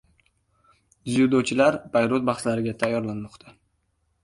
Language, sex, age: Uzbek, male, under 19